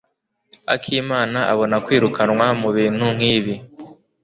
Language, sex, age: Kinyarwanda, male, 19-29